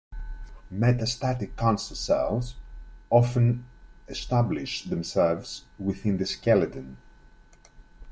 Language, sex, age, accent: English, male, 30-39, England English